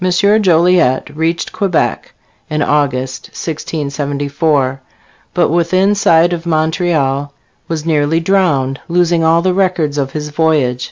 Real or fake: real